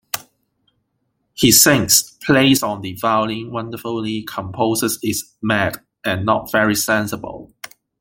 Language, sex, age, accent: English, male, 19-29, Hong Kong English